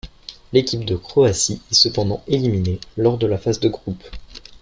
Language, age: French, under 19